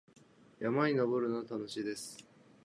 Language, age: Japanese, 30-39